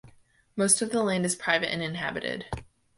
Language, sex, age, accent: English, female, under 19, United States English